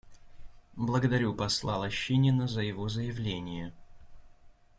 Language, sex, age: Russian, male, 30-39